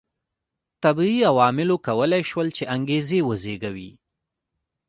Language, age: Pashto, 19-29